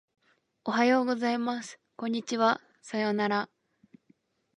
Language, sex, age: Japanese, female, 19-29